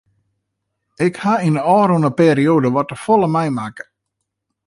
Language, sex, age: Western Frisian, male, 40-49